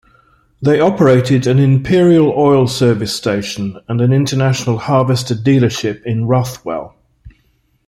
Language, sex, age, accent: English, male, 50-59, England English